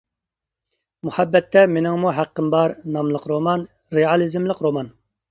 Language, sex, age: Uyghur, male, 30-39